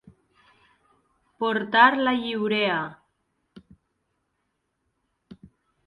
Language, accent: Catalan, valencià